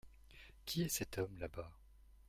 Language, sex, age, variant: French, male, 19-29, Français de métropole